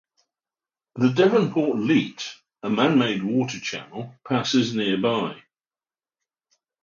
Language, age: English, 60-69